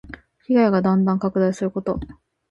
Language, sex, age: Japanese, female, 19-29